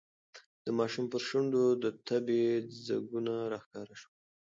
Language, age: Pashto, 19-29